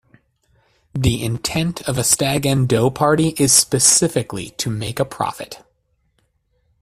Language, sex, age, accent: English, male, 30-39, United States English